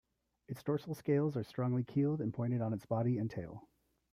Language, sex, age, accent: English, male, 30-39, United States English